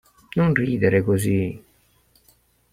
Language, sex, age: Italian, male, 40-49